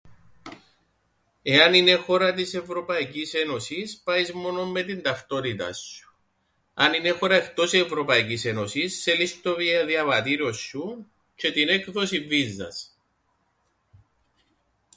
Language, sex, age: Greek, male, 40-49